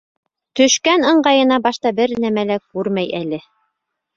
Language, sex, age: Bashkir, female, 30-39